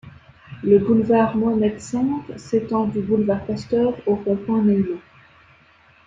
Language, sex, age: French, female, 19-29